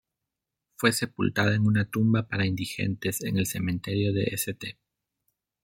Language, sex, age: Spanish, male, 30-39